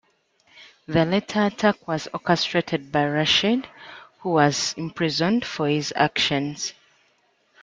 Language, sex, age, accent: English, female, 19-29, England English